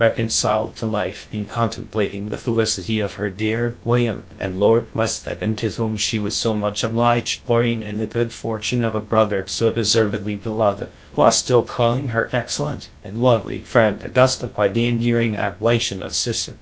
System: TTS, GlowTTS